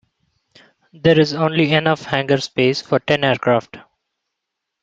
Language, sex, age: English, male, 19-29